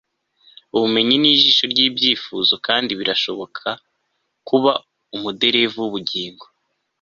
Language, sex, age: Kinyarwanda, male, under 19